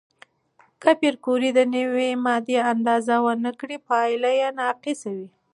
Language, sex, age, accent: Pashto, female, 19-29, معیاري پښتو